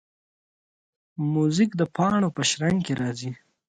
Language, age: Pashto, 19-29